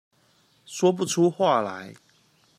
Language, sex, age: Chinese, male, 30-39